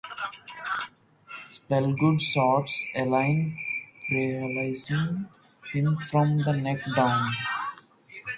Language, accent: English, West Indies and Bermuda (Bahamas, Bermuda, Jamaica, Trinidad)